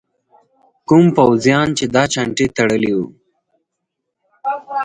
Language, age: Pashto, 19-29